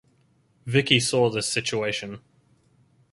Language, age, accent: English, 19-29, Australian English